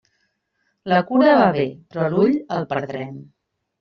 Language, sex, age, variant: Catalan, female, 30-39, Central